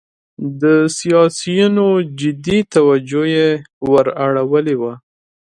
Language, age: Pashto, 19-29